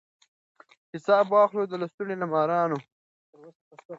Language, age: Pashto, 19-29